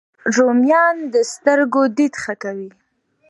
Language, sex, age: Pashto, female, 19-29